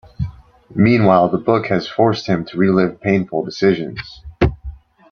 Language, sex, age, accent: English, male, 30-39, United States English